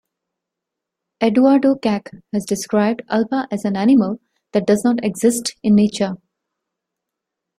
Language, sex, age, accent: English, female, 30-39, India and South Asia (India, Pakistan, Sri Lanka)